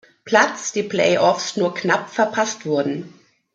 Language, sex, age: German, female, 50-59